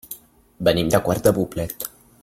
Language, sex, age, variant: Catalan, male, under 19, Central